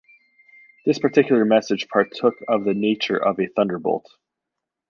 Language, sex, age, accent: English, male, 40-49, Canadian English